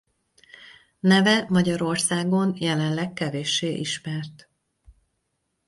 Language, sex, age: Hungarian, female, 40-49